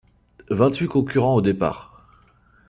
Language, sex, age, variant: French, male, 30-39, Français de métropole